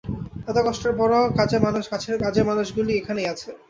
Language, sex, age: Bengali, male, 19-29